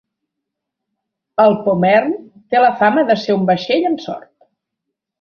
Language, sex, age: Catalan, female, 50-59